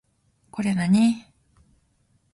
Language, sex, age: Japanese, female, 19-29